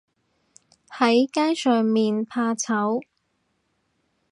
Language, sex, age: Cantonese, female, 30-39